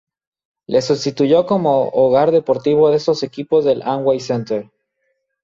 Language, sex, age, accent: Spanish, male, 19-29, México